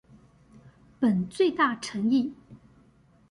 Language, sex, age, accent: Chinese, female, 40-49, 出生地：臺北市